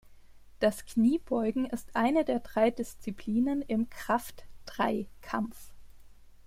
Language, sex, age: German, female, 30-39